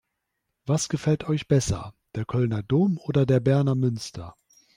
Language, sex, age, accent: German, male, 30-39, Deutschland Deutsch